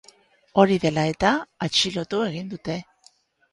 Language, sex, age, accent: Basque, female, 50-59, Erdialdekoa edo Nafarra (Gipuzkoa, Nafarroa)